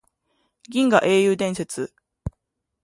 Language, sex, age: Japanese, female, 19-29